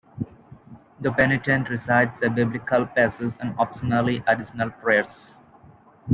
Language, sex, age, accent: English, male, 19-29, England English